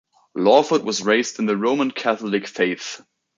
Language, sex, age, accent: English, male, 19-29, United States English